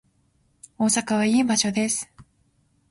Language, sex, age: Japanese, female, 19-29